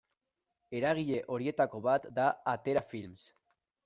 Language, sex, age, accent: Basque, male, 19-29, Mendebalekoa (Araba, Bizkaia, Gipuzkoako mendebaleko herri batzuk)